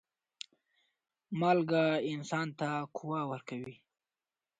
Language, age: Pashto, 19-29